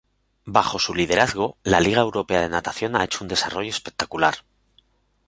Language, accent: Spanish, España: Centro-Sur peninsular (Madrid, Toledo, Castilla-La Mancha)